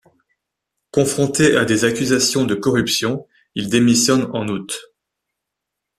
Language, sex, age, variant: French, male, 19-29, Français de métropole